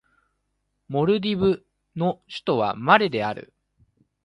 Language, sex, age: Japanese, male, 19-29